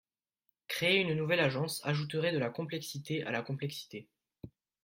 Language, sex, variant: French, male, Français de métropole